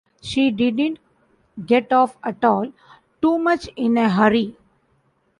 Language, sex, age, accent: English, female, 40-49, India and South Asia (India, Pakistan, Sri Lanka)